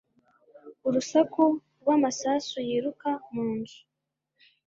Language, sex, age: Kinyarwanda, female, 19-29